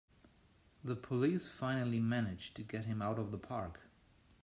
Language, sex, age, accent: English, male, 40-49, England English